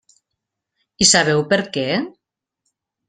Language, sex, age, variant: Catalan, female, 50-59, Central